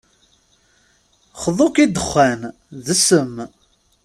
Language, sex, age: Kabyle, male, 30-39